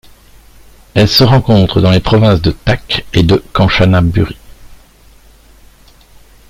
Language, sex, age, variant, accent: French, male, 50-59, Français d'Europe, Français de Belgique